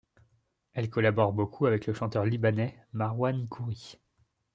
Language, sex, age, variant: French, male, 19-29, Français de métropole